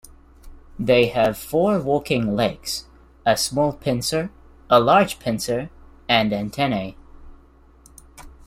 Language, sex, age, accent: English, male, 19-29, New Zealand English